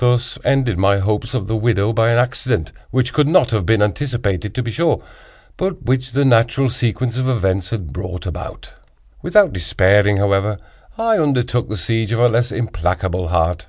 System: none